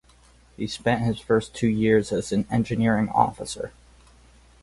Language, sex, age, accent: English, male, 30-39, United States English